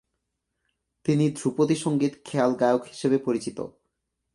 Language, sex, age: Bengali, male, 19-29